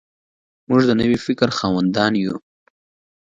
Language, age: Pashto, 19-29